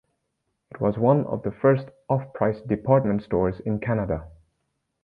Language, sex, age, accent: English, male, 19-29, United States English